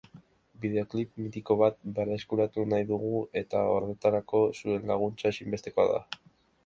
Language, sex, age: Basque, male, under 19